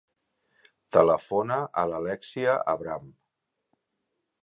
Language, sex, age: Catalan, male, 50-59